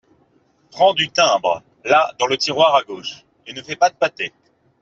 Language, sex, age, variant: French, male, 19-29, Français de métropole